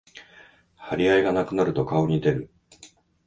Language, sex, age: Japanese, male, 50-59